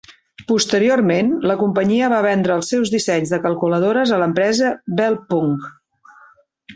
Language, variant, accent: Catalan, Central, central